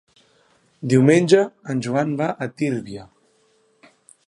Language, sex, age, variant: Catalan, male, 19-29, Central